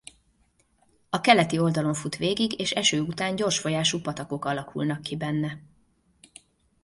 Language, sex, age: Hungarian, female, 40-49